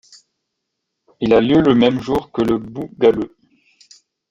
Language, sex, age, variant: French, male, 30-39, Français de métropole